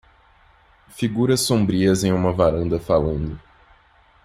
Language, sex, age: Portuguese, male, 19-29